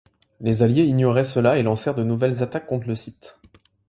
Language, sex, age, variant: French, male, 19-29, Français de métropole